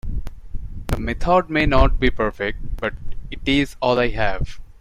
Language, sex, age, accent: English, male, 19-29, India and South Asia (India, Pakistan, Sri Lanka)